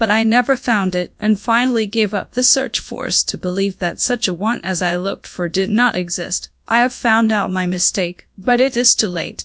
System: TTS, GradTTS